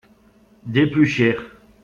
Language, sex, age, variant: French, male, 50-59, Français de métropole